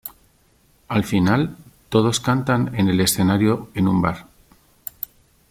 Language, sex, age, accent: Spanish, male, 60-69, España: Centro-Sur peninsular (Madrid, Toledo, Castilla-La Mancha)